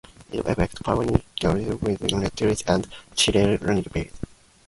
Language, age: English, 19-29